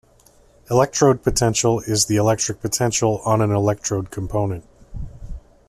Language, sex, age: English, male, 30-39